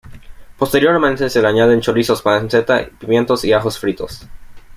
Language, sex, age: Spanish, male, under 19